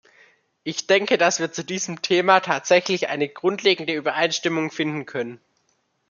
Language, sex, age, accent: German, male, under 19, Deutschland Deutsch